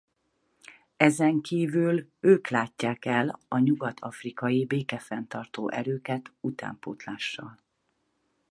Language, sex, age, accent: Hungarian, female, 40-49, budapesti